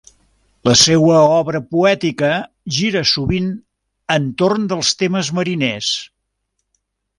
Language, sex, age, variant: Catalan, male, 70-79, Central